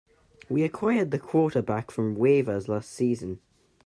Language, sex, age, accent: English, male, under 19, England English